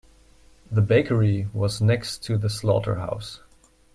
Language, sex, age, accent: English, male, 30-39, United States English